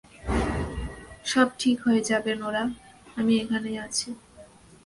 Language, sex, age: Bengali, female, 19-29